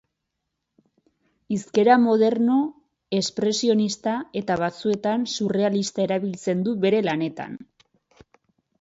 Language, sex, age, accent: Basque, female, 19-29, Erdialdekoa edo Nafarra (Gipuzkoa, Nafarroa)